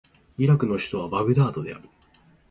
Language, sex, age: Japanese, male, 19-29